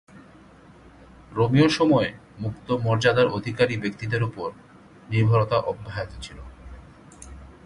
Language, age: Bengali, 30-39